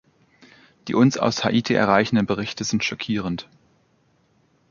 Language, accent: German, Deutschland Deutsch